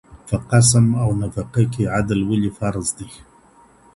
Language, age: Pashto, 40-49